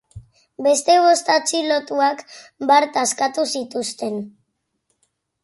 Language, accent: Basque, Mendebalekoa (Araba, Bizkaia, Gipuzkoako mendebaleko herri batzuk)